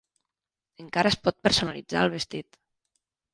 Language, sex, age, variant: Catalan, female, 19-29, Nord-Occidental